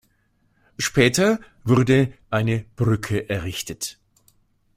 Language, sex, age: German, male, 60-69